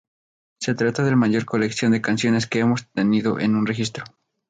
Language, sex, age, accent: Spanish, male, 19-29, México